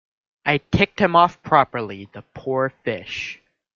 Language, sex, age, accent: English, male, under 19, United States English